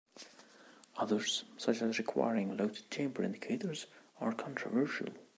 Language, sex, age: English, male, 19-29